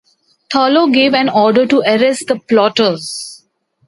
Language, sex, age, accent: English, female, 40-49, India and South Asia (India, Pakistan, Sri Lanka)